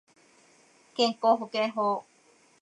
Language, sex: Japanese, female